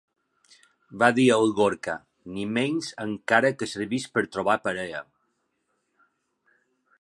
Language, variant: Catalan, Balear